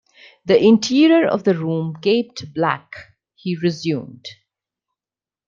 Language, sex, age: English, female, under 19